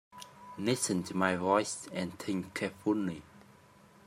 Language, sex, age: English, male, 19-29